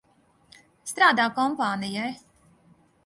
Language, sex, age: Latvian, female, 40-49